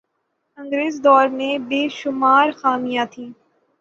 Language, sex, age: Urdu, female, 19-29